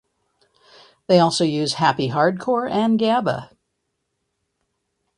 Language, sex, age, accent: English, female, 60-69, United States English